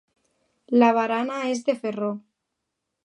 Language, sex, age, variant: Catalan, female, under 19, Alacantí